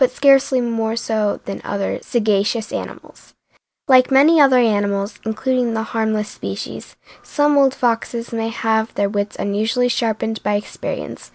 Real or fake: real